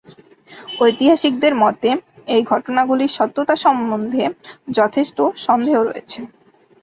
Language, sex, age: Bengali, female, under 19